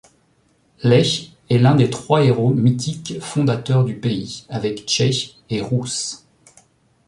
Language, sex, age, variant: French, male, 40-49, Français de métropole